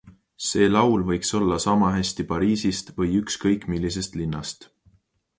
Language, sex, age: Estonian, male, 19-29